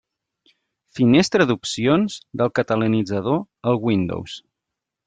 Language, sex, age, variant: Catalan, male, 30-39, Central